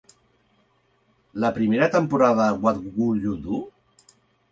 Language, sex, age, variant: Catalan, male, 50-59, Central